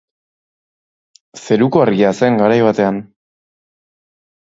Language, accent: Basque, Nafar-lapurtarra edo Zuberotarra (Lapurdi, Nafarroa Beherea, Zuberoa)